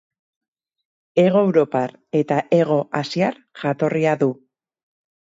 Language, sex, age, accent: Basque, female, 30-39, Erdialdekoa edo Nafarra (Gipuzkoa, Nafarroa)